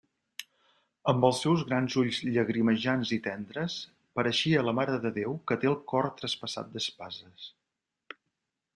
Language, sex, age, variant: Catalan, male, 50-59, Central